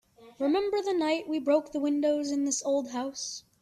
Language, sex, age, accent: English, male, under 19, United States English